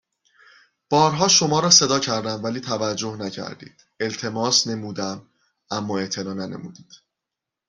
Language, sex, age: Persian, male, 30-39